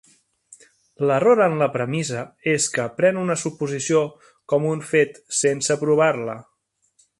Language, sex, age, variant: Catalan, male, 40-49, Central